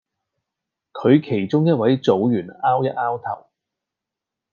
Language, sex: Cantonese, male